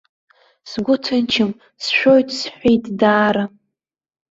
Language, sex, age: Abkhazian, female, 19-29